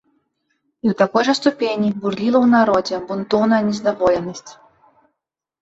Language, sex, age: Belarusian, female, 19-29